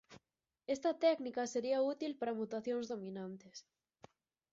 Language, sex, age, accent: Galician, female, 19-29, Atlántico (seseo e gheada)